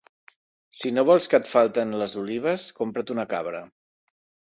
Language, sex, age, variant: Catalan, male, 30-39, Central